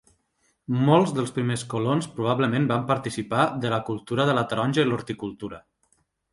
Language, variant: Catalan, Nord-Occidental